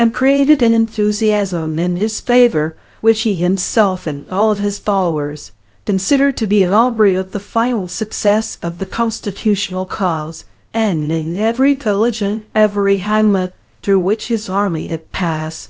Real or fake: fake